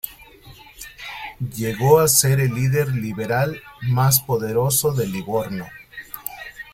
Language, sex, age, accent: Spanish, male, 40-49, México